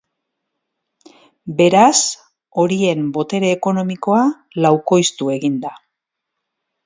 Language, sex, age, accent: Basque, female, 50-59, Mendebalekoa (Araba, Bizkaia, Gipuzkoako mendebaleko herri batzuk)